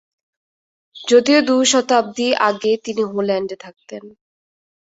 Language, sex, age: Bengali, female, 19-29